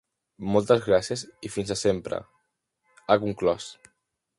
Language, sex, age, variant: Catalan, male, under 19, Central